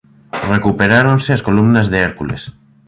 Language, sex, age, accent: Galician, male, 19-29, Normativo (estándar)